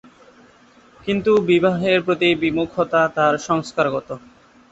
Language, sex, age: Bengali, male, 19-29